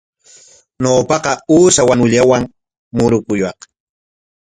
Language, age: Corongo Ancash Quechua, 40-49